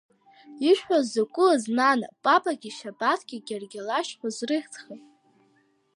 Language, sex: Abkhazian, female